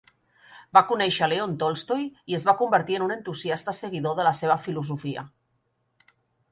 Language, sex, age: Catalan, female, 40-49